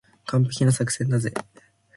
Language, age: Japanese, 19-29